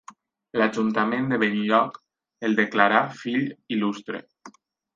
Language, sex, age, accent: Catalan, male, 19-29, valencià